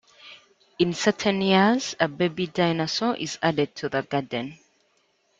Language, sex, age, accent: English, female, 19-29, England English